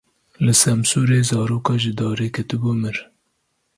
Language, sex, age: Kurdish, male, 30-39